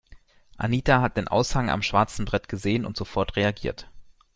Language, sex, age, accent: German, male, 19-29, Deutschland Deutsch